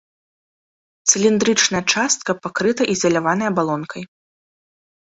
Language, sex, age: Belarusian, female, 19-29